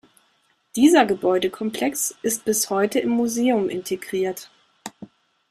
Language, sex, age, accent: German, female, 40-49, Deutschland Deutsch